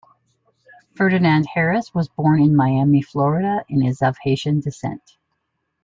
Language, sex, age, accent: English, female, 60-69, United States English